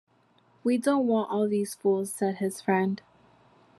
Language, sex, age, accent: English, female, 19-29, United States English